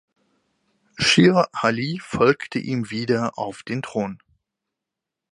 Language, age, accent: German, 19-29, Deutschland Deutsch